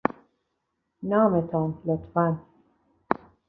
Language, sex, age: Persian, female, 50-59